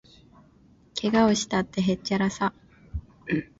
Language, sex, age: Japanese, female, 19-29